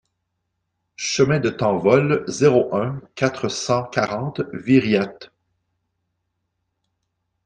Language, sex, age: French, male, 40-49